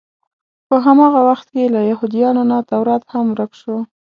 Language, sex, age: Pashto, female, 19-29